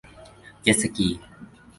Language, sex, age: Thai, male, 19-29